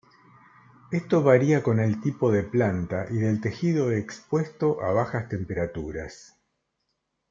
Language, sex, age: Spanish, male, 60-69